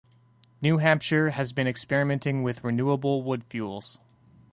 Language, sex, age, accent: English, male, 30-39, United States English